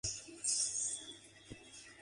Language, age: English, 19-29